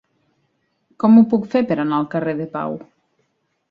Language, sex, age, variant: Catalan, female, 30-39, Nord-Occidental